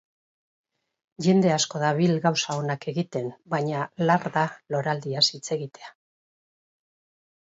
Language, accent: Basque, Erdialdekoa edo Nafarra (Gipuzkoa, Nafarroa)